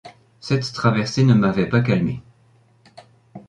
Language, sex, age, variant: French, male, 30-39, Français de métropole